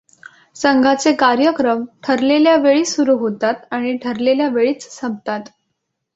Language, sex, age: Marathi, female, under 19